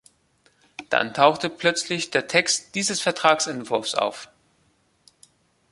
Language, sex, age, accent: German, male, 19-29, Deutschland Deutsch